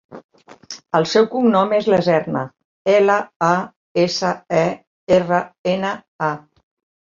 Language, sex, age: Catalan, female, 50-59